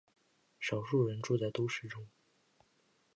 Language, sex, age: Chinese, male, under 19